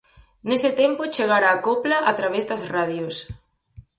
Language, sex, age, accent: Galician, female, 19-29, Normativo (estándar)